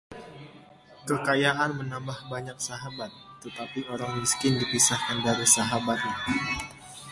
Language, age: Indonesian, 19-29